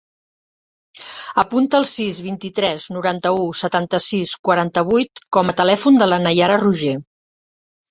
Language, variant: Catalan, Central